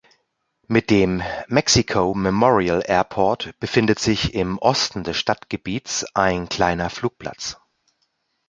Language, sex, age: German, male, 40-49